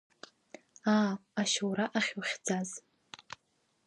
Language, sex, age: Abkhazian, female, under 19